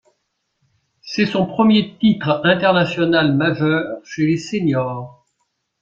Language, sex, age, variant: French, male, 70-79, Français de métropole